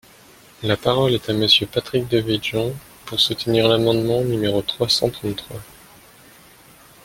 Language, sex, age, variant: French, male, 19-29, Français de métropole